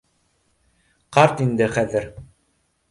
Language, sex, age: Bashkir, male, 19-29